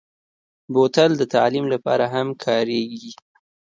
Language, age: Pashto, 19-29